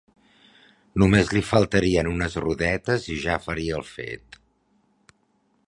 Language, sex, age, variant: Catalan, male, 40-49, Central